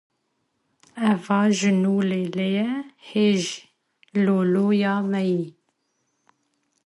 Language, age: Kurdish, 30-39